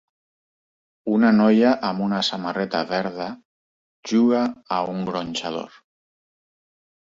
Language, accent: Catalan, valencià